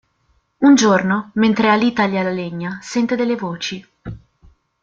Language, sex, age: Italian, female, under 19